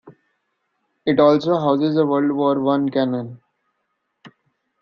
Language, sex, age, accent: English, male, 19-29, India and South Asia (India, Pakistan, Sri Lanka)